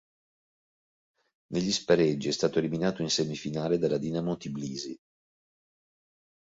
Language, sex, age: Italian, male, 40-49